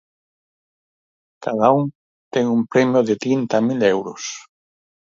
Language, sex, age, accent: Galician, male, 50-59, Normativo (estándar)